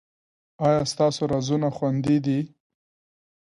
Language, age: Pashto, 19-29